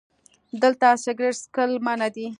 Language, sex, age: Pashto, female, 30-39